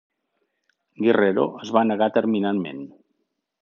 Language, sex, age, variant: Catalan, male, 50-59, Central